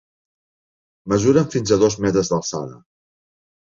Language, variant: Catalan, Central